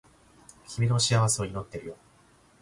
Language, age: Japanese, 30-39